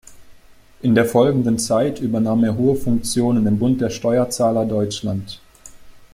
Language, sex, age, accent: German, male, 19-29, Deutschland Deutsch